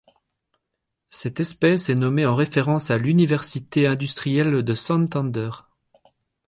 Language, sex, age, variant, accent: French, male, 30-39, Français d'Europe, Français de Belgique